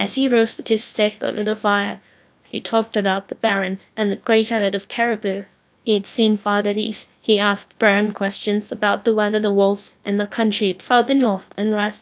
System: TTS, GlowTTS